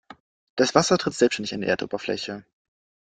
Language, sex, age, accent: German, male, 19-29, Deutschland Deutsch